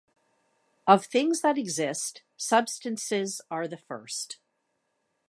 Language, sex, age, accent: English, female, 50-59, United States English